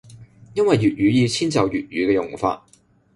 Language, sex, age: Cantonese, male, 19-29